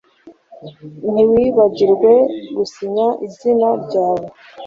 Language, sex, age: Kinyarwanda, male, 40-49